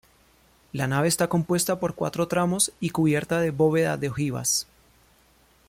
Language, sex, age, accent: Spanish, male, 30-39, Andino-Pacífico: Colombia, Perú, Ecuador, oeste de Bolivia y Venezuela andina